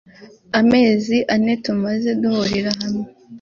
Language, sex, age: Kinyarwanda, female, 19-29